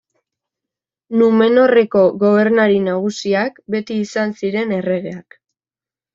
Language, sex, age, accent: Basque, female, under 19, Erdialdekoa edo Nafarra (Gipuzkoa, Nafarroa)